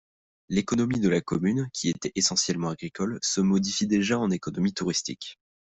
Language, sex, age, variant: French, male, under 19, Français de métropole